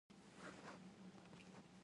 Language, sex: Indonesian, female